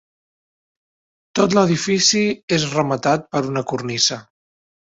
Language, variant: Catalan, Central